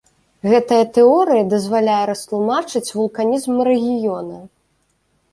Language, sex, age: Belarusian, female, 19-29